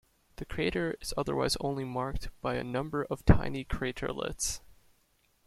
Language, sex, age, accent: English, male, 19-29, United States English